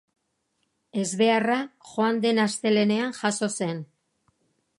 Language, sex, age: Basque, female, 60-69